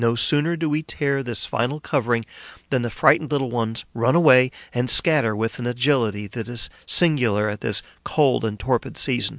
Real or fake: real